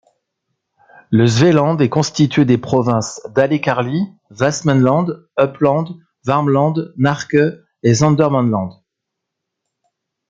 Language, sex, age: French, male, 40-49